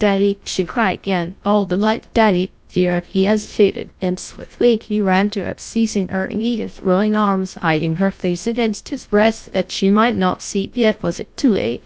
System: TTS, GlowTTS